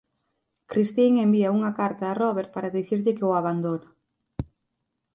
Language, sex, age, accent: Galician, female, 30-39, Atlántico (seseo e gheada)